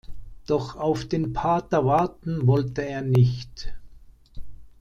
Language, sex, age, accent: German, male, 60-69, Deutschland Deutsch